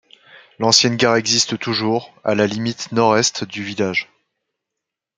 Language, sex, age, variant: French, male, 19-29, Français de métropole